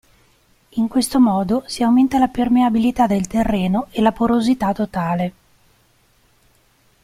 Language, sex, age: Italian, female, 40-49